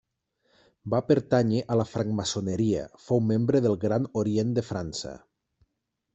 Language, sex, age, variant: Catalan, male, 30-39, Nord-Occidental